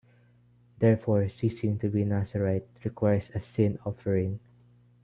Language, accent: English, Filipino